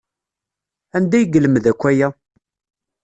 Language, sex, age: Kabyle, male, 30-39